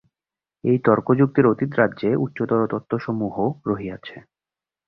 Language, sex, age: Bengali, male, 19-29